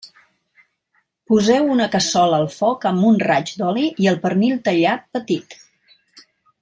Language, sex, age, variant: Catalan, female, 60-69, Central